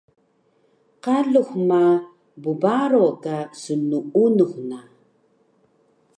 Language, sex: Taroko, female